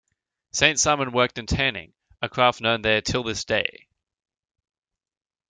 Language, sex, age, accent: English, male, 19-29, Australian English